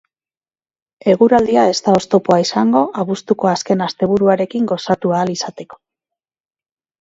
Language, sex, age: Basque, female, 40-49